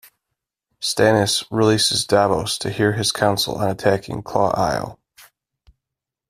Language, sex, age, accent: English, male, 40-49, United States English